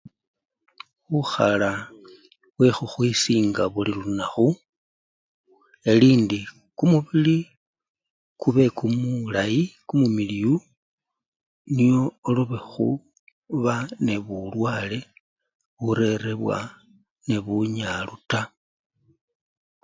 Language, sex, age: Luyia, male, 40-49